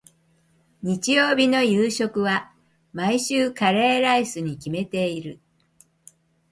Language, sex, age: Japanese, female, 70-79